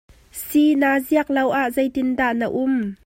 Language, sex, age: Hakha Chin, female, 19-29